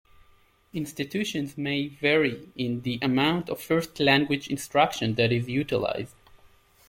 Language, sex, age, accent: English, male, 30-39, United States English